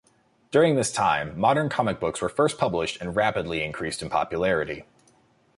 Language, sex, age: English, male, 19-29